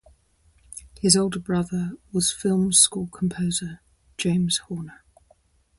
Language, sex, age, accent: English, female, 50-59, England English